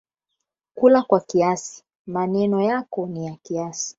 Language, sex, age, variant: Swahili, female, 19-29, Kiswahili cha Bara ya Tanzania